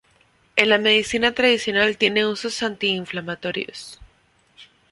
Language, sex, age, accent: Spanish, female, 19-29, México